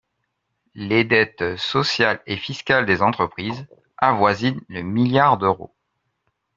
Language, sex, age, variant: French, male, 50-59, Français de métropole